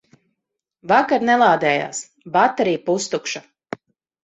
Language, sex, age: Latvian, female, 30-39